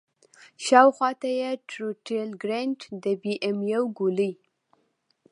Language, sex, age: Pashto, female, 19-29